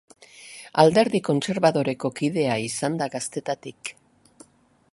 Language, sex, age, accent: Basque, female, 60-69, Erdialdekoa edo Nafarra (Gipuzkoa, Nafarroa)